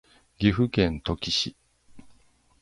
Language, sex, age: Japanese, male, 40-49